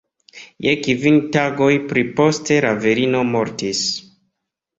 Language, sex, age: Esperanto, male, 30-39